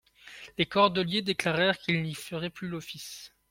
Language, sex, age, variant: French, male, 19-29, Français de métropole